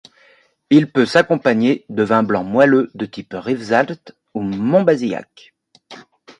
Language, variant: French, Français de métropole